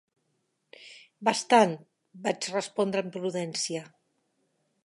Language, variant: Catalan, Septentrional